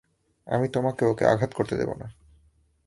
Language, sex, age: Bengali, male, 19-29